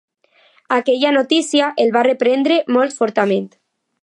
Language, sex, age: Catalan, female, under 19